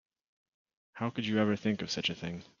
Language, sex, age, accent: English, male, 30-39, United States English